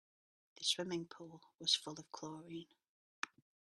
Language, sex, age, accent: English, female, 30-39, England English